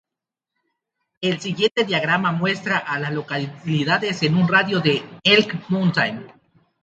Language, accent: Spanish, México